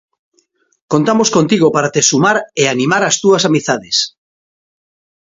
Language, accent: Galician, Normativo (estándar)